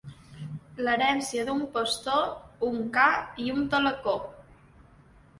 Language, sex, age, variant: Catalan, female, 19-29, Balear